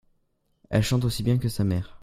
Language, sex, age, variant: French, male, under 19, Français de métropole